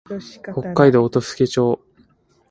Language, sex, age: Japanese, male, 19-29